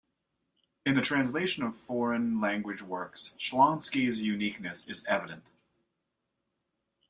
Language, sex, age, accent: English, male, 19-29, United States English